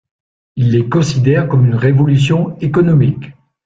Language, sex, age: French, male, 60-69